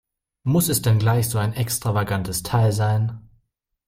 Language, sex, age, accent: German, male, 19-29, Deutschland Deutsch